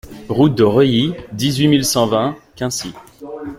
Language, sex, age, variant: French, male, 19-29, Français de métropole